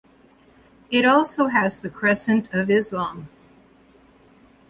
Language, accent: English, United States English